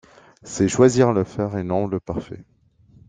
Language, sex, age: French, male, 30-39